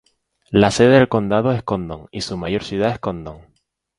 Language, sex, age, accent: Spanish, male, 19-29, España: Islas Canarias